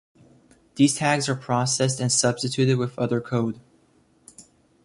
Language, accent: English, United States English